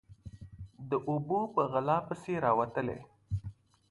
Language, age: Pashto, 19-29